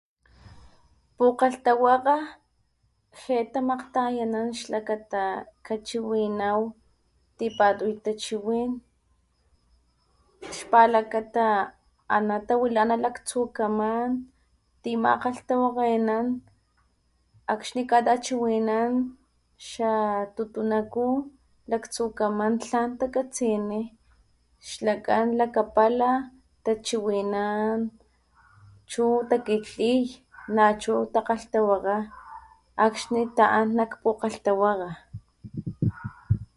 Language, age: Papantla Totonac, 30-39